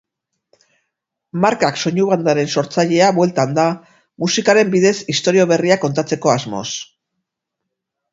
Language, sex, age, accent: Basque, female, 50-59, Erdialdekoa edo Nafarra (Gipuzkoa, Nafarroa)